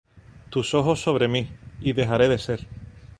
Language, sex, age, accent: Spanish, male, 40-49, España: Sur peninsular (Andalucia, Extremadura, Murcia)